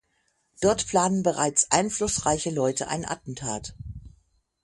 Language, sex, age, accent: German, female, 50-59, Deutschland Deutsch